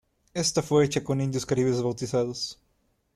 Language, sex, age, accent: Spanish, male, 19-29, México